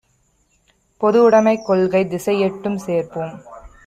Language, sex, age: Tamil, female, 19-29